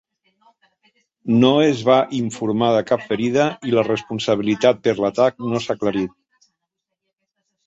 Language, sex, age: Catalan, male, 60-69